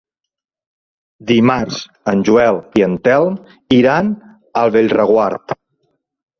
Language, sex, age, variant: Catalan, male, 40-49, Central